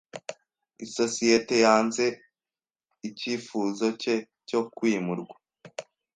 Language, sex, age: Kinyarwanda, male, under 19